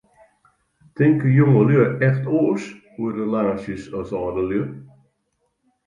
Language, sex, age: Western Frisian, male, 80-89